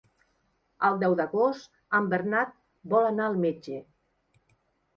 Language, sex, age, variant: Catalan, female, 50-59, Central